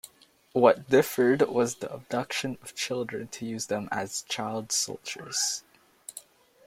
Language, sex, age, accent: English, male, under 19, Canadian English